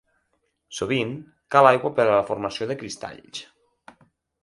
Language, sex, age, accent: Catalan, male, 19-29, central; nord-occidental